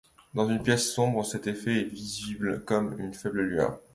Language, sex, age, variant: French, male, 19-29, Français de métropole